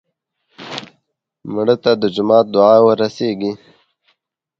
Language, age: Pashto, under 19